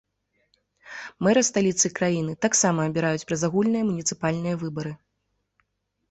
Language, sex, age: Belarusian, female, 19-29